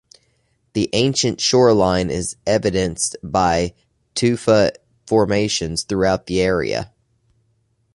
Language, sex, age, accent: English, male, 30-39, United States English